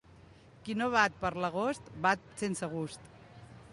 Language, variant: Catalan, Central